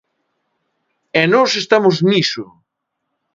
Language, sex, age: Galician, male, 40-49